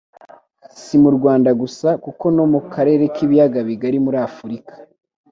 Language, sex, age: Kinyarwanda, male, under 19